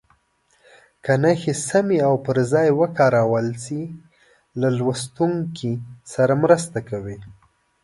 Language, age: Pashto, 19-29